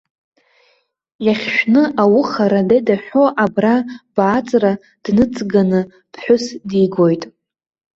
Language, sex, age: Abkhazian, female, 19-29